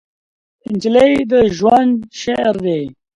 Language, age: Pashto, 19-29